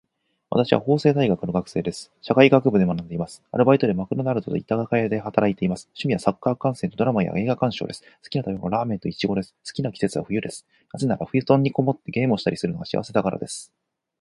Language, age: Japanese, 40-49